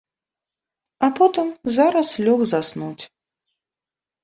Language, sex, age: Belarusian, female, 30-39